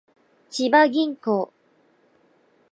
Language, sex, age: Japanese, female, 19-29